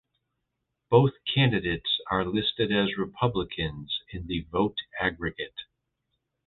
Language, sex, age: English, male, 50-59